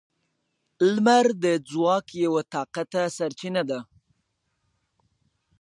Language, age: Pashto, 19-29